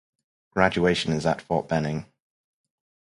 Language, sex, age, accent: English, male, 30-39, England English